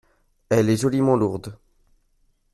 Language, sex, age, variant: French, male, 19-29, Français de métropole